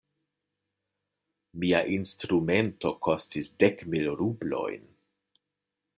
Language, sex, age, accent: Esperanto, male, 50-59, Internacia